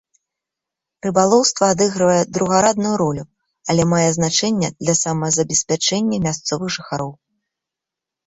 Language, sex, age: Belarusian, female, 30-39